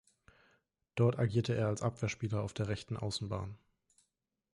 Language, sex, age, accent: German, male, 19-29, Deutschland Deutsch